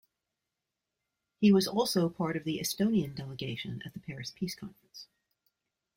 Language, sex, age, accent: English, female, 60-69, United States English